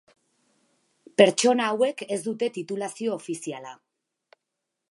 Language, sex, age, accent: Basque, female, 40-49, Erdialdekoa edo Nafarra (Gipuzkoa, Nafarroa)